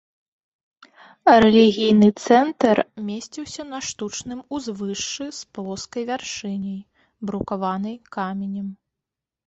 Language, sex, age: Belarusian, female, 30-39